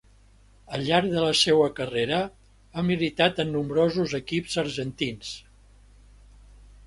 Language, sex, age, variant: Catalan, male, 70-79, Central